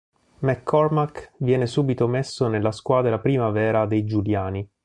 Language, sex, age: Italian, male, 40-49